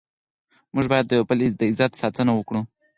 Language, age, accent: Pashto, 19-29, کندهاری لهجه